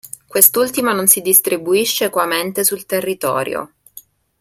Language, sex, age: Italian, female, 19-29